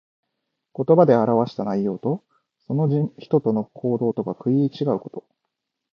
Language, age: Japanese, 19-29